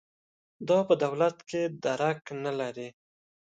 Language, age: Pashto, 30-39